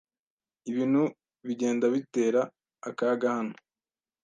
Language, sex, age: Kinyarwanda, male, 19-29